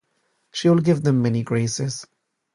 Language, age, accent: English, 19-29, England English; London English